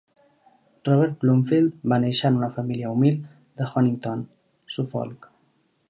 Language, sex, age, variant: Catalan, male, under 19, Central